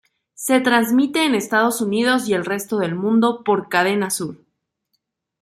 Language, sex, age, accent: Spanish, female, 19-29, México